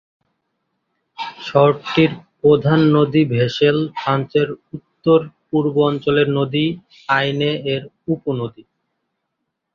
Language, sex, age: Bengali, male, 19-29